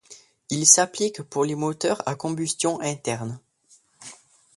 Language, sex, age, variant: French, male, under 19, Français de métropole